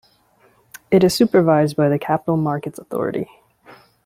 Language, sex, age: English, female, 30-39